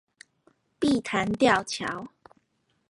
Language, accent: Chinese, 出生地：臺北市